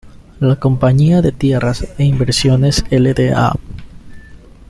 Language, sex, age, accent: Spanish, male, 19-29, Andino-Pacífico: Colombia, Perú, Ecuador, oeste de Bolivia y Venezuela andina